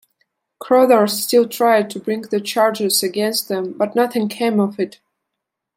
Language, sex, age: English, female, 19-29